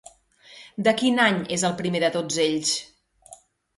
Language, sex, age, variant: Catalan, female, 40-49, Central